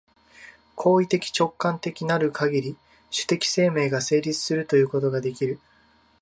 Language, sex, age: Japanese, male, 19-29